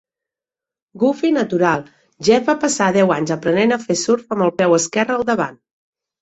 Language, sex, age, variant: Catalan, female, 40-49, Central